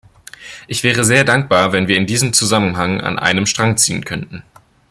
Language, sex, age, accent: German, male, 19-29, Deutschland Deutsch